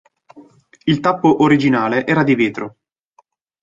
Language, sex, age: Italian, male, 19-29